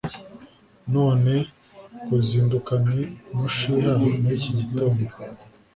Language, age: Kinyarwanda, 19-29